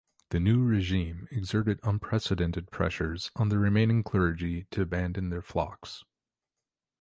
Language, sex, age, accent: English, male, 40-49, United States English